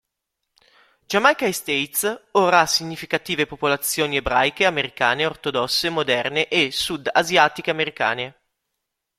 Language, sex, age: Italian, male, 30-39